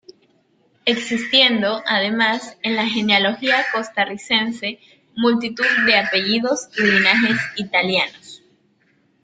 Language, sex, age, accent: Spanish, female, 19-29, Andino-Pacífico: Colombia, Perú, Ecuador, oeste de Bolivia y Venezuela andina